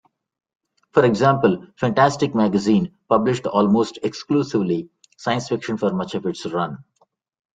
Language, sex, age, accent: English, male, 40-49, India and South Asia (India, Pakistan, Sri Lanka)